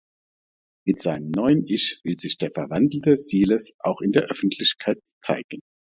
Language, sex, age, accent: German, male, 50-59, Deutschland Deutsch